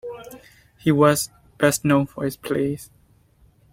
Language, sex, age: English, male, 19-29